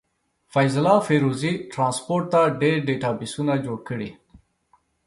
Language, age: Pashto, 30-39